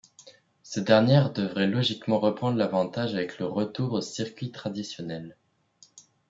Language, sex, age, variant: French, male, under 19, Français de métropole